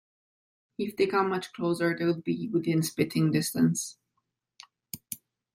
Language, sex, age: English, female, 30-39